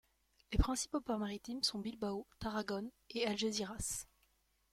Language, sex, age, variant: French, female, 19-29, Français de métropole